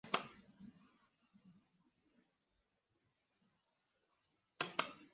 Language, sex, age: Spanish, male, 70-79